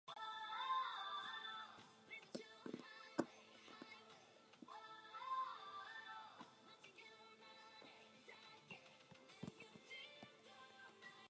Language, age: English, under 19